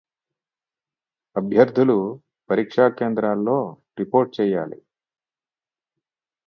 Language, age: Telugu, 50-59